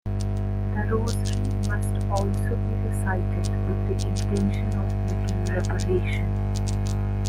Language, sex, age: English, female, 19-29